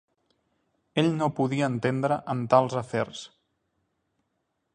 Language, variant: Catalan, Central